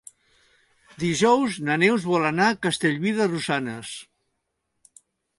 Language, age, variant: Catalan, 60-69, Central